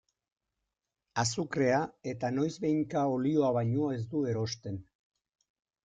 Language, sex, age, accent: Basque, male, 50-59, Erdialdekoa edo Nafarra (Gipuzkoa, Nafarroa)